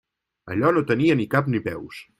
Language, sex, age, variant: Catalan, male, 30-39, Central